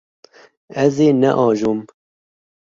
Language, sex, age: Kurdish, male, 30-39